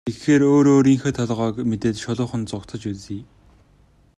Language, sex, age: Mongolian, male, 19-29